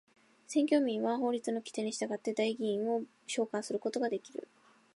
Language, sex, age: Japanese, female, 19-29